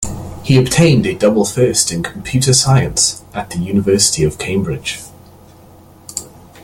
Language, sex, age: English, male, 19-29